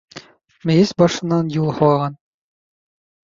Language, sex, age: Bashkir, male, 19-29